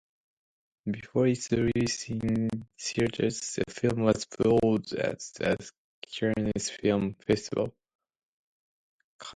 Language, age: English, 19-29